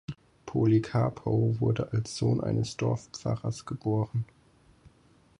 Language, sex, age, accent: German, male, 19-29, Deutschland Deutsch